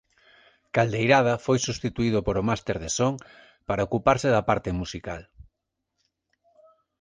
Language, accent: Galician, Normativo (estándar)